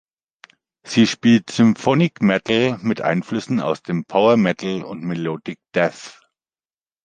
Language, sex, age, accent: German, male, 50-59, Deutschland Deutsch